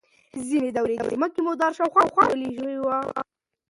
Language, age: Pashto, 19-29